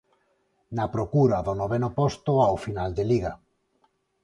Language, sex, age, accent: Galician, male, 40-49, Normativo (estándar); Neofalante